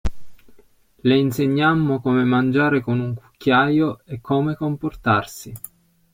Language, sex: Italian, male